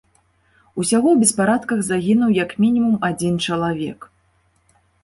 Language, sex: Belarusian, female